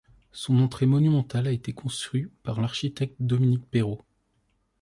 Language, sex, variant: French, male, Français de métropole